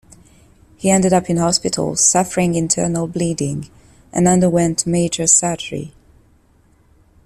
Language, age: English, 19-29